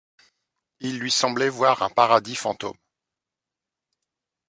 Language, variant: French, Français de métropole